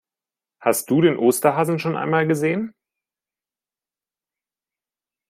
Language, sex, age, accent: German, male, 19-29, Deutschland Deutsch